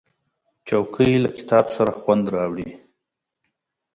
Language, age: Pashto, 30-39